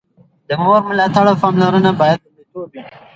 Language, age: Pashto, 19-29